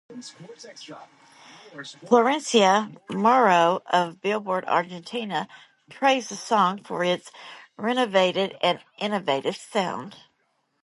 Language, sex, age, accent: English, female, 40-49, United States English